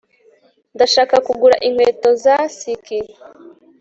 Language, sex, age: Kinyarwanda, female, 19-29